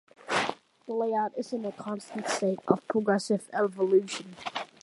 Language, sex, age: English, male, under 19